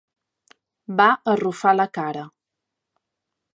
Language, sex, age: Catalan, female, 19-29